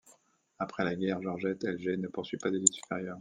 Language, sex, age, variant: French, male, 50-59, Français de métropole